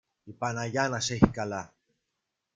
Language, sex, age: Greek, male, 30-39